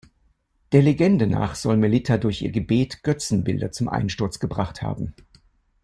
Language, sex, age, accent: German, male, 70-79, Deutschland Deutsch